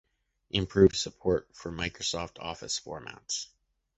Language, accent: English, Canadian English